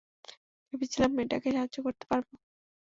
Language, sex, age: Bengali, female, 19-29